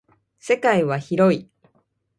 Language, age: Japanese, 40-49